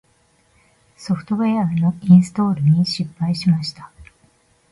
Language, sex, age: Japanese, female, 50-59